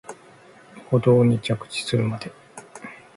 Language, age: Japanese, 50-59